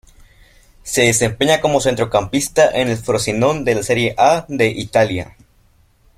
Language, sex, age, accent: Spanish, male, under 19, México